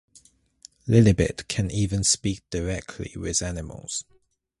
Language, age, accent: English, 19-29, England English